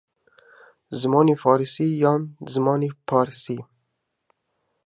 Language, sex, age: Central Kurdish, male, 19-29